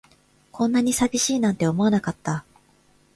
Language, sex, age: Japanese, female, 19-29